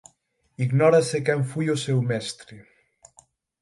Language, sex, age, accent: Galician, male, 19-29, Atlántico (seseo e gheada); Normativo (estándar)